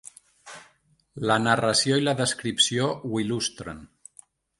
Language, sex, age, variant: Catalan, male, 60-69, Central